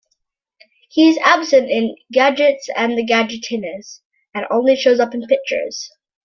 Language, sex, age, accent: English, female, under 19, Canadian English